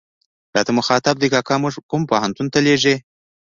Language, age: Pashto, 19-29